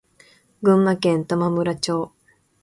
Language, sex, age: Japanese, female, 19-29